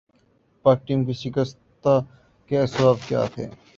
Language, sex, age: Urdu, male, 19-29